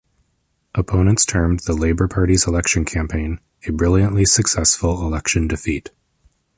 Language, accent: English, United States English